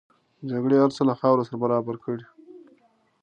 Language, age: Pashto, 30-39